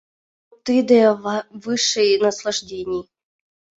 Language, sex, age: Mari, female, under 19